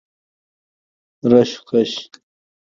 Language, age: Pashto, 19-29